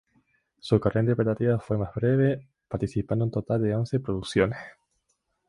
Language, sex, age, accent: Spanish, male, 19-29, España: Islas Canarias